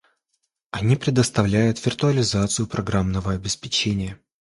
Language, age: Russian, 19-29